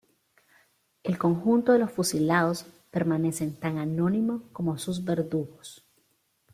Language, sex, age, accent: Spanish, female, 30-39, América central